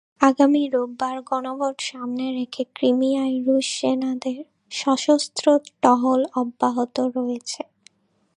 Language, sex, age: Bengali, female, 19-29